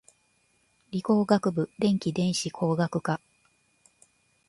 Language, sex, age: Japanese, female, 50-59